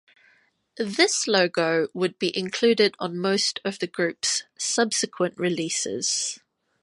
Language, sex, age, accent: English, female, 30-39, New Zealand English